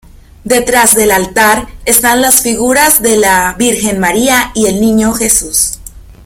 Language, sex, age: Spanish, female, 19-29